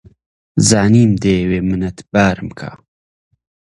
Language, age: Central Kurdish, 19-29